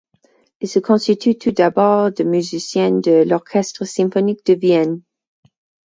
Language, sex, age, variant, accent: French, female, 19-29, Français d'Amérique du Nord, Français du Canada